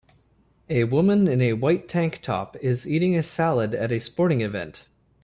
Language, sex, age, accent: English, male, 30-39, United States English